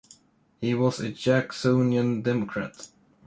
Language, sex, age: English, male, under 19